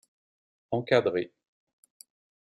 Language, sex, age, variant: French, male, 50-59, Français de métropole